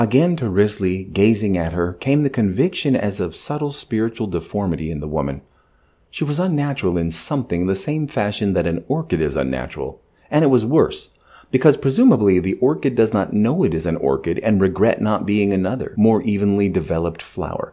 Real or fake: real